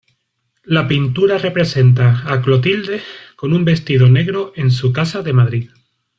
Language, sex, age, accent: Spanish, male, 40-49, España: Sur peninsular (Andalucia, Extremadura, Murcia)